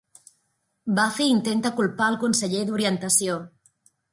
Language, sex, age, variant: Catalan, female, 40-49, Central